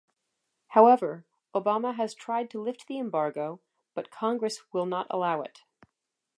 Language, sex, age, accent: English, female, 30-39, United States English